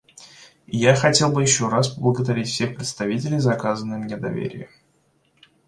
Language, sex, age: Russian, male, 19-29